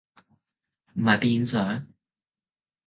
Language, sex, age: Cantonese, male, under 19